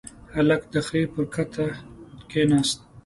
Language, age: Pashto, 30-39